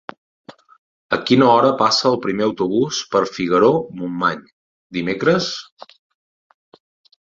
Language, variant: Catalan, Nord-Occidental